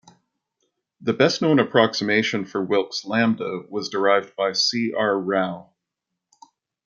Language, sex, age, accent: English, male, 40-49, Canadian English